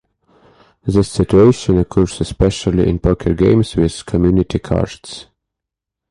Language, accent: English, Scottish English